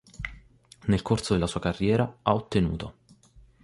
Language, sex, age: Italian, male, 19-29